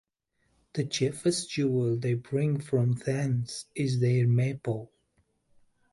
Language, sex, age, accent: English, male, 30-39, England English